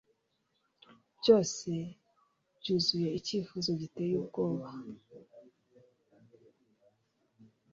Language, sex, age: Kinyarwanda, female, 30-39